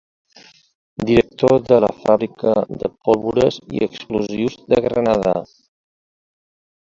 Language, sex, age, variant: Catalan, male, 50-59, Nord-Occidental